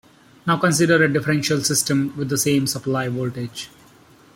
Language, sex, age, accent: English, male, 30-39, India and South Asia (India, Pakistan, Sri Lanka)